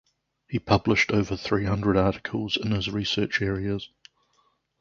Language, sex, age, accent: English, male, 30-39, New Zealand English